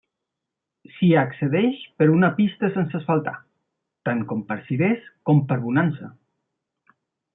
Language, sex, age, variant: Catalan, male, 40-49, Central